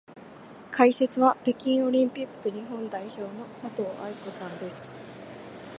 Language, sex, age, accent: Japanese, female, 19-29, 標準語